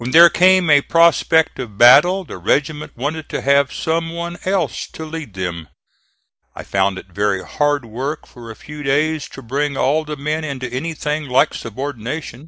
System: none